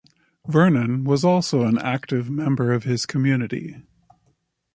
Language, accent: English, Canadian English